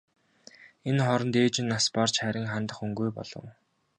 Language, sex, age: Mongolian, male, 19-29